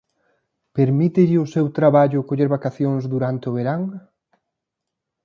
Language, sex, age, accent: Galician, male, 19-29, Atlántico (seseo e gheada)